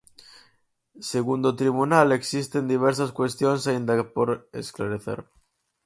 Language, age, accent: Galician, 19-29, Atlántico (seseo e gheada)